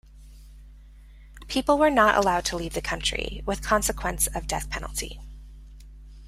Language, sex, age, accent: English, female, 30-39, United States English